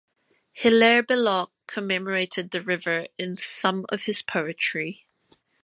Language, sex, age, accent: English, female, 30-39, New Zealand English